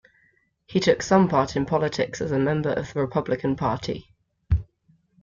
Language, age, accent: English, 19-29, England English